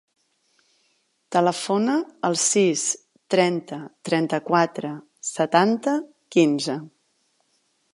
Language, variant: Catalan, Central